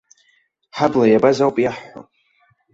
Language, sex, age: Abkhazian, male, under 19